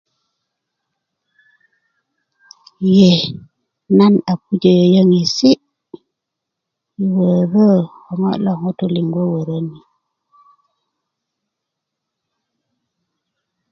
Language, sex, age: Kuku, female, 40-49